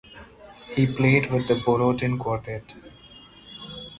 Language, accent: English, India and South Asia (India, Pakistan, Sri Lanka)